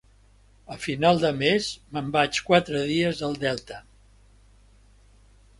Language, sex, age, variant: Catalan, male, 70-79, Central